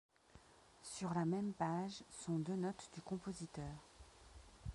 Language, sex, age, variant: French, female, 50-59, Français de métropole